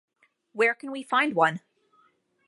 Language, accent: English, United States English